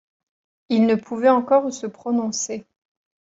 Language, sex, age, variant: French, female, 30-39, Français de métropole